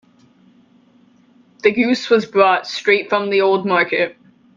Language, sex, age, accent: English, male, 19-29, United States English